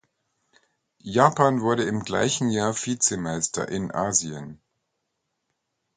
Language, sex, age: German, male, 40-49